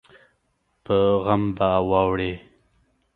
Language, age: Pashto, 19-29